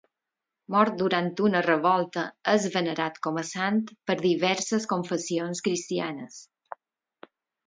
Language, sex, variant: Catalan, female, Balear